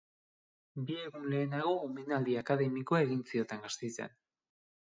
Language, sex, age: Basque, male, 30-39